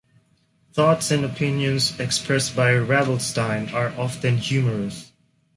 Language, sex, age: English, male, 19-29